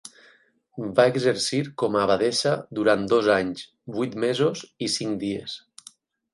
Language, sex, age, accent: Catalan, male, 30-39, valencià; valencià meridional